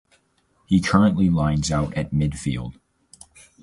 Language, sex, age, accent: English, male, under 19, United States English